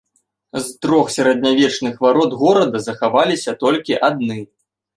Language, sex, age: Belarusian, male, 19-29